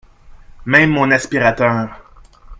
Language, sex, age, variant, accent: French, male, 40-49, Français d'Amérique du Nord, Français du Canada